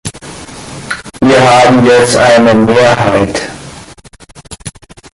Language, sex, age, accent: German, male, 30-39, Deutschland Deutsch